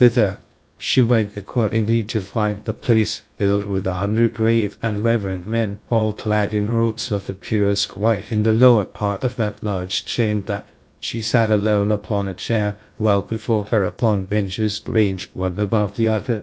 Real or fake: fake